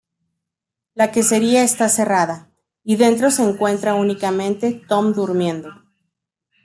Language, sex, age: Spanish, female, 40-49